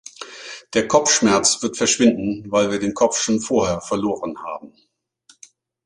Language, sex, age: German, male, 50-59